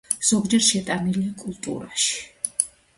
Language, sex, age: Georgian, female, 60-69